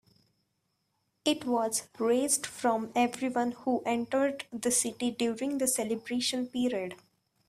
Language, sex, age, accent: English, female, 19-29, India and South Asia (India, Pakistan, Sri Lanka)